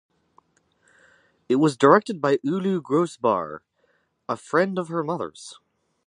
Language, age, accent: English, under 19, United States English